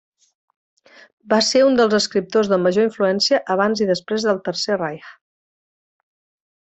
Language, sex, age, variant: Catalan, female, 50-59, Central